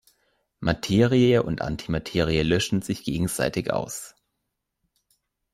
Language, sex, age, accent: German, male, 19-29, Deutschland Deutsch